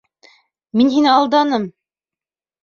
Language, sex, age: Bashkir, female, 19-29